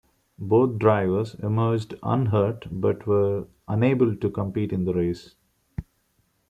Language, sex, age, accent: English, male, 19-29, India and South Asia (India, Pakistan, Sri Lanka)